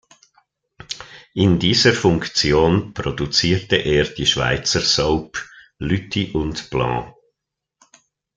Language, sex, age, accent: German, male, 60-69, Schweizerdeutsch